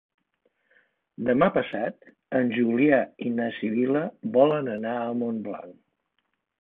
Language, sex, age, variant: Catalan, male, 60-69, Central